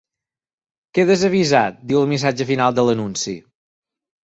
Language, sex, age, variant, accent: Catalan, male, 30-39, Balear, mallorquí